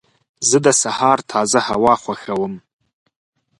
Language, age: Pashto, 19-29